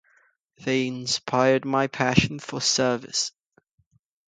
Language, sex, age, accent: English, male, 19-29, United States English; England English